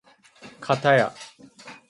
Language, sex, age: Japanese, male, under 19